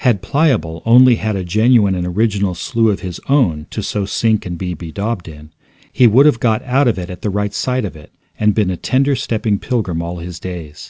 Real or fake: real